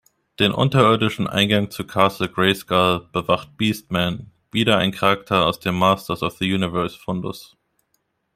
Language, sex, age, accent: German, male, 19-29, Deutschland Deutsch